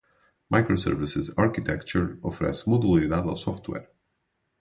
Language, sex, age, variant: Portuguese, male, 19-29, Portuguese (Portugal)